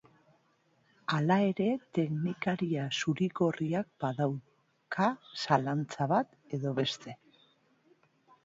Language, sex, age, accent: Basque, female, 40-49, Mendebalekoa (Araba, Bizkaia, Gipuzkoako mendebaleko herri batzuk)